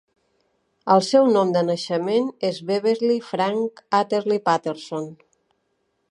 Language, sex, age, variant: Catalan, female, 50-59, Central